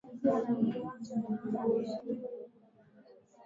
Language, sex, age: Swahili, female, 19-29